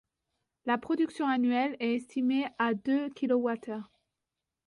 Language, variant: French, Français de métropole